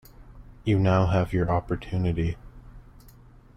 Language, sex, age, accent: English, male, under 19, United States English